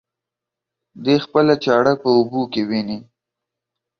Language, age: Pashto, 19-29